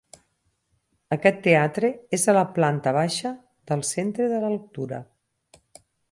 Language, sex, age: Catalan, female, 50-59